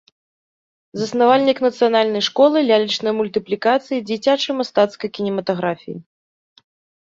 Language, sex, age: Belarusian, female, 30-39